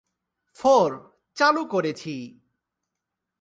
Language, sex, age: Bengali, male, 19-29